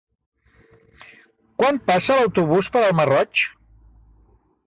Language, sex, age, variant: Catalan, male, 60-69, Central